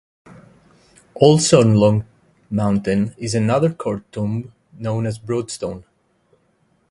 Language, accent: English, United States English